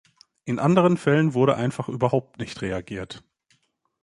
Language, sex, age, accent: German, male, 19-29, Deutschland Deutsch